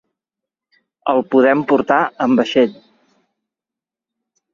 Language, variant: Catalan, Central